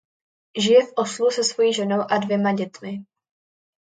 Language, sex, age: Czech, female, under 19